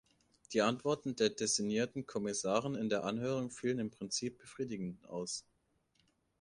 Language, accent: German, Deutschland Deutsch